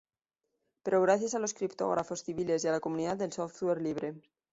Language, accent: Spanish, España: Centro-Sur peninsular (Madrid, Toledo, Castilla-La Mancha)